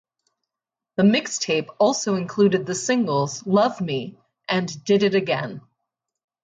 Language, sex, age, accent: English, female, 30-39, United States English